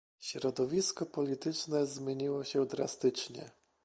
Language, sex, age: Polish, male, 30-39